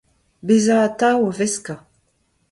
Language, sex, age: Breton, female, 50-59